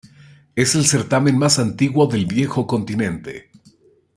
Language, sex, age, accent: Spanish, male, 40-49, México